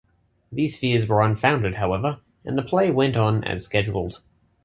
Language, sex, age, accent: English, male, 19-29, Australian English